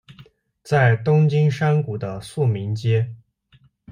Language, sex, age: Chinese, male, 19-29